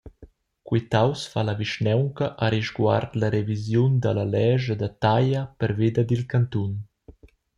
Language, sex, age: Romansh, male, 19-29